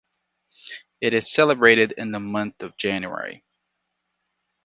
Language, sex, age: English, male, 19-29